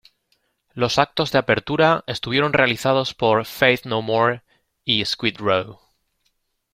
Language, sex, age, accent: Spanish, male, 30-39, España: Centro-Sur peninsular (Madrid, Toledo, Castilla-La Mancha)